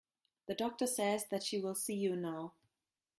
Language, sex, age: English, female, 40-49